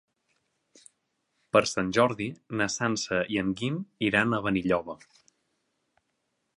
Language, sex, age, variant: Catalan, male, 19-29, Central